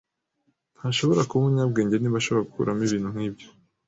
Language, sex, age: Kinyarwanda, male, 19-29